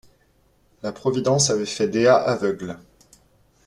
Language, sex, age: French, male, 30-39